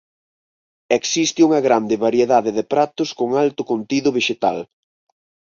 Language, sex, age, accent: Galician, male, 19-29, Normativo (estándar)